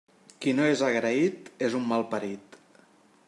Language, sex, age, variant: Catalan, male, 40-49, Central